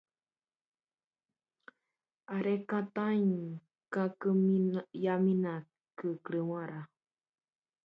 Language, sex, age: Spanish, female, 19-29